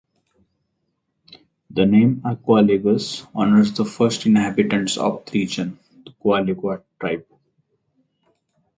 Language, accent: English, India and South Asia (India, Pakistan, Sri Lanka)